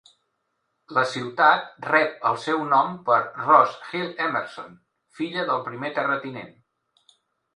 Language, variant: Catalan, Central